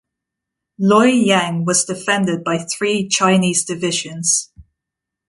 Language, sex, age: English, female, 19-29